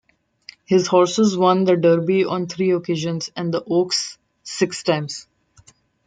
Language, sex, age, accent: English, female, 19-29, India and South Asia (India, Pakistan, Sri Lanka)